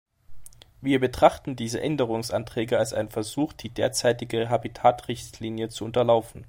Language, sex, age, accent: German, male, 19-29, Deutschland Deutsch